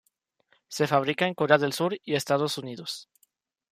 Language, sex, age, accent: Spanish, male, under 19, México